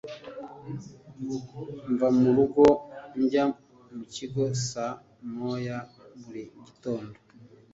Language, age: Kinyarwanda, 30-39